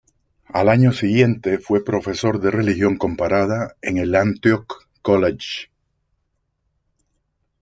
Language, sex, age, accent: Spanish, male, 60-69, América central